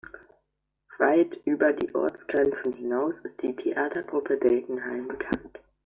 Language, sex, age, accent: German, male, under 19, Deutschland Deutsch